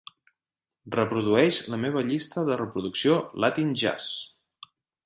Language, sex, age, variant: Catalan, male, 30-39, Central